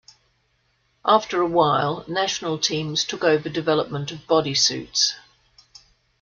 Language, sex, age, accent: English, female, 50-59, Australian English